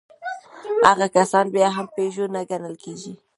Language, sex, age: Pashto, female, 19-29